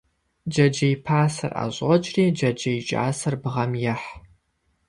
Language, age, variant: Kabardian, 19-29, Адыгэбзэ (Къэбэрдей, Кирил, Урысей)